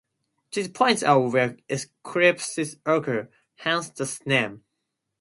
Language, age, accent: English, 19-29, United States English